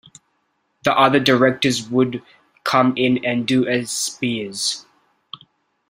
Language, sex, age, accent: English, male, 19-29, Australian English